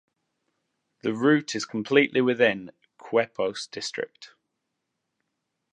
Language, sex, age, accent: English, male, 19-29, England English